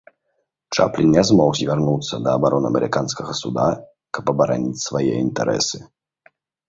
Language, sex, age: Belarusian, male, 19-29